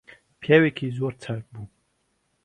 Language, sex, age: Central Kurdish, male, 30-39